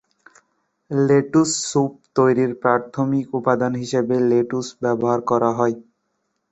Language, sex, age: Bengali, male, 19-29